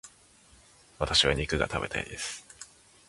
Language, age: Japanese, 19-29